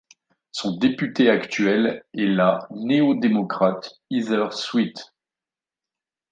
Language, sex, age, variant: French, male, 40-49, Français de métropole